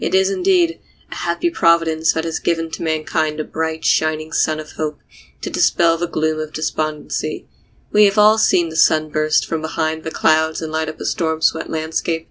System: none